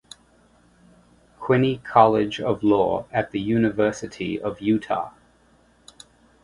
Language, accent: English, England English